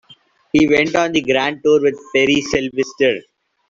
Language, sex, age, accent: English, male, under 19, India and South Asia (India, Pakistan, Sri Lanka)